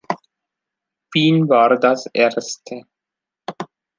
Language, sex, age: German, male, 40-49